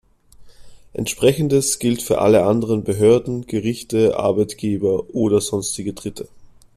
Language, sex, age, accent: German, male, 19-29, Österreichisches Deutsch